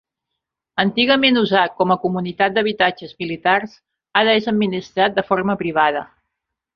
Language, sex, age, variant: Catalan, female, 40-49, Central